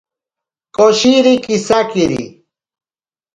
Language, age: Ashéninka Perené, 40-49